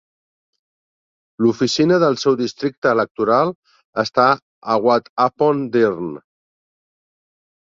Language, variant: Catalan, Central